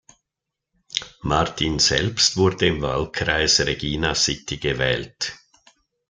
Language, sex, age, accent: German, male, 60-69, Schweizerdeutsch